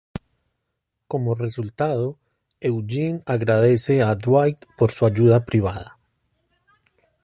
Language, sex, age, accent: Spanish, male, 30-39, Andino-Pacífico: Colombia, Perú, Ecuador, oeste de Bolivia y Venezuela andina